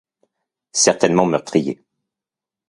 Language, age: French, 40-49